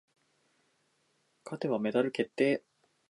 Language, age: Japanese, 19-29